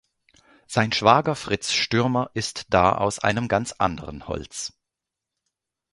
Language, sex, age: German, male, 40-49